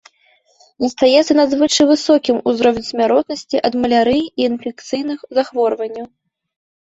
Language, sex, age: Belarusian, female, 19-29